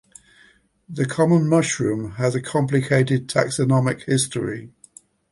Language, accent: English, England English